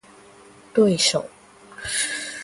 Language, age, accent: Chinese, under 19, 出生地：福建省